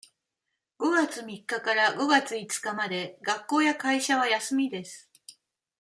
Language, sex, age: Japanese, female, 50-59